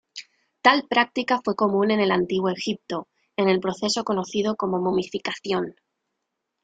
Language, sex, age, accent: Spanish, female, 19-29, España: Centro-Sur peninsular (Madrid, Toledo, Castilla-La Mancha)